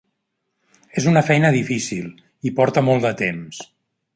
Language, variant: Catalan, Central